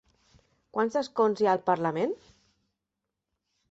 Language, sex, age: Catalan, female, 40-49